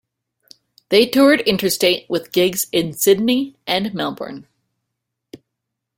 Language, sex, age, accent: English, female, 19-29, Canadian English